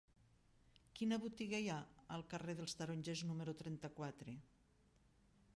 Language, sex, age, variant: Catalan, female, 60-69, Nord-Occidental